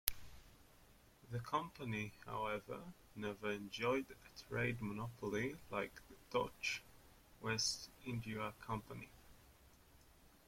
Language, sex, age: English, male, 19-29